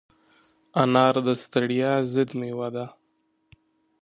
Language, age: Pashto, 19-29